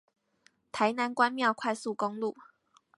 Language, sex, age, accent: Chinese, female, 19-29, 出生地：臺北市